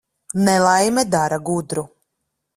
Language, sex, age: Latvian, female, 30-39